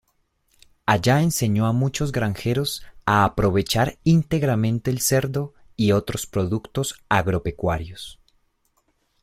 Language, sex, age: Spanish, male, 19-29